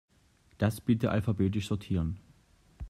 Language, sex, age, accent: German, male, 30-39, Deutschland Deutsch